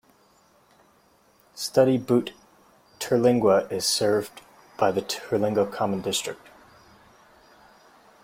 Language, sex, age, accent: English, male, 19-29, United States English